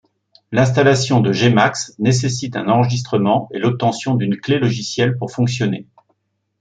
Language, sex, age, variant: French, male, 60-69, Français de métropole